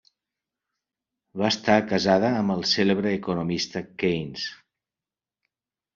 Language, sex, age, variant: Catalan, male, 60-69, Central